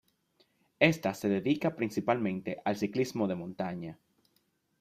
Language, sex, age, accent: Spanish, male, 19-29, Caribe: Cuba, Venezuela, Puerto Rico, República Dominicana, Panamá, Colombia caribeña, México caribeño, Costa del golfo de México